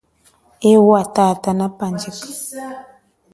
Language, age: Chokwe, 40-49